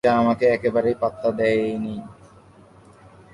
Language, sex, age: Bengali, male, 19-29